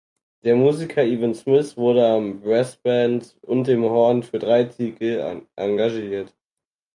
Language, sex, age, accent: German, male, under 19, Deutschland Deutsch